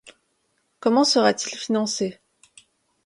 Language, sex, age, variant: French, female, 19-29, Français de métropole